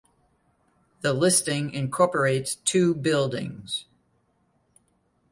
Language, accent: English, United States English